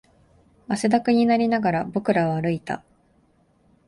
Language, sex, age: Japanese, female, 19-29